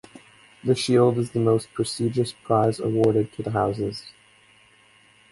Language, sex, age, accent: English, male, 19-29, United States English